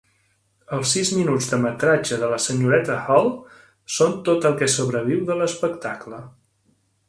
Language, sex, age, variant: Catalan, male, 40-49, Central